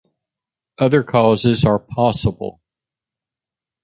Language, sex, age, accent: English, male, 70-79, United States English